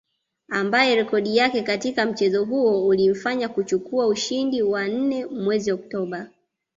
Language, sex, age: Swahili, female, 19-29